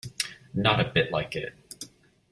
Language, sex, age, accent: English, male, 19-29, United States English